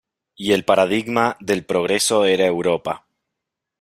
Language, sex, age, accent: Spanish, male, 30-39, Rioplatense: Argentina, Uruguay, este de Bolivia, Paraguay